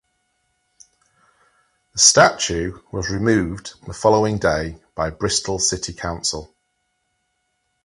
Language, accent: English, England English